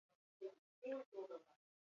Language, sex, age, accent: Basque, female, 40-49, Mendebalekoa (Araba, Bizkaia, Gipuzkoako mendebaleko herri batzuk)